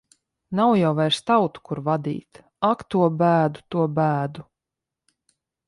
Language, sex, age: Latvian, female, 30-39